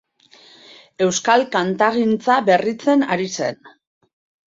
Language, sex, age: Basque, female, 40-49